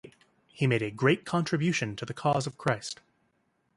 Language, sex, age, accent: English, male, 30-39, United States English